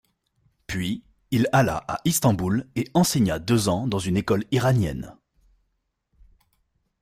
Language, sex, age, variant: French, male, 30-39, Français de métropole